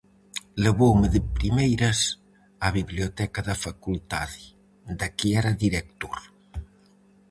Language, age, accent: Galician, 50-59, Central (gheada)